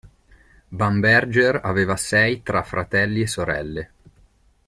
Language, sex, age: Italian, male, 30-39